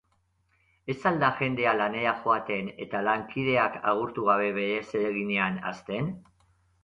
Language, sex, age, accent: Basque, male, 50-59, Mendebalekoa (Araba, Bizkaia, Gipuzkoako mendebaleko herri batzuk)